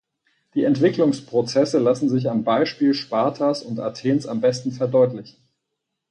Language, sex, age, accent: German, male, 40-49, Deutschland Deutsch